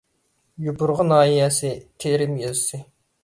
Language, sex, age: Uyghur, male, 19-29